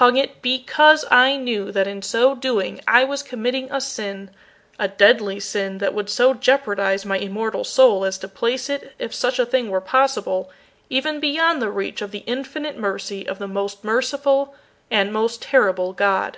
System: none